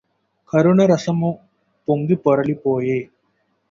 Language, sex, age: Telugu, male, 19-29